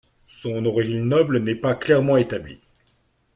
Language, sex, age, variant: French, male, 40-49, Français de métropole